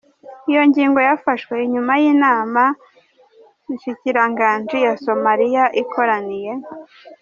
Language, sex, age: Kinyarwanda, male, 30-39